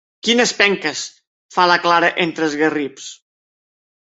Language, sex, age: Catalan, female, 40-49